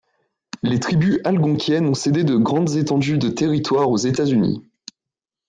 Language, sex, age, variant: French, male, 19-29, Français de métropole